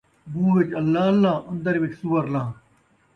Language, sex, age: Saraiki, male, 50-59